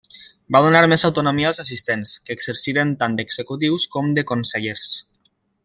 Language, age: Catalan, 19-29